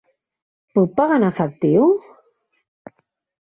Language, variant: Catalan, Central